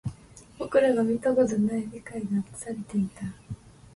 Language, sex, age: Japanese, male, 19-29